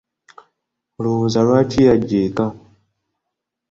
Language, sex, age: Ganda, male, 19-29